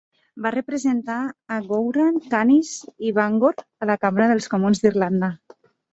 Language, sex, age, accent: Catalan, female, 30-39, Ebrenc